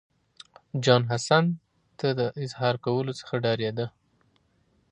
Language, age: Pashto, 30-39